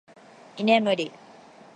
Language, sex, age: Japanese, female, 19-29